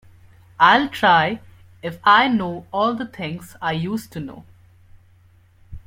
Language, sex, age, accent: English, male, 19-29, India and South Asia (India, Pakistan, Sri Lanka)